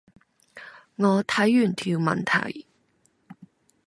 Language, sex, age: Cantonese, female, 19-29